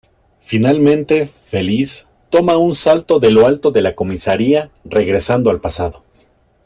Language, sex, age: Spanish, male, 30-39